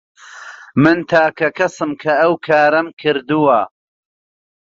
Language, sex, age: Central Kurdish, male, 30-39